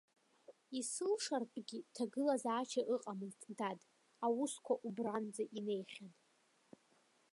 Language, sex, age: Abkhazian, female, under 19